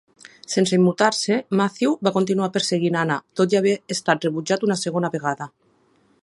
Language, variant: Catalan, Septentrional